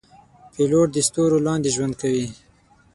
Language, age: Pashto, 19-29